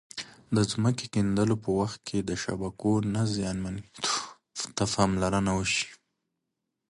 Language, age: Pashto, 30-39